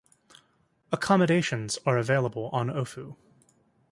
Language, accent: English, United States English